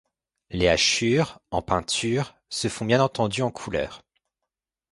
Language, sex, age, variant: French, male, 19-29, Français de métropole